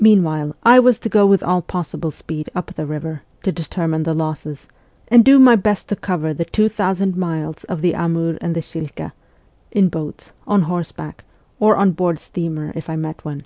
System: none